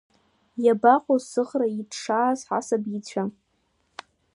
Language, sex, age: Abkhazian, female, under 19